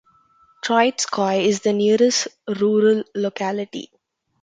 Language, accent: English, India and South Asia (India, Pakistan, Sri Lanka)